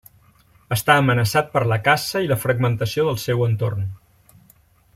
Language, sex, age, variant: Catalan, male, 50-59, Central